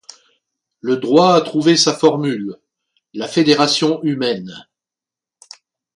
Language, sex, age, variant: French, male, 50-59, Français de métropole